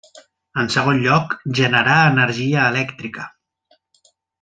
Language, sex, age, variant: Catalan, male, 40-49, Central